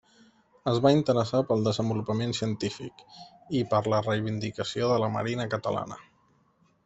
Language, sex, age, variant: Catalan, male, 30-39, Central